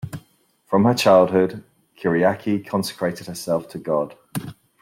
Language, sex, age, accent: English, male, 40-49, England English